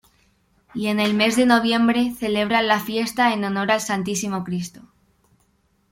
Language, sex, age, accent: Spanish, female, under 19, España: Norte peninsular (Asturias, Castilla y León, Cantabria, País Vasco, Navarra, Aragón, La Rioja, Guadalajara, Cuenca)